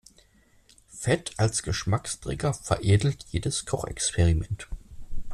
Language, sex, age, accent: German, male, 19-29, Deutschland Deutsch